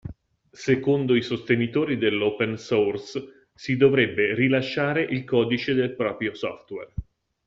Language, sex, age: Italian, male, 50-59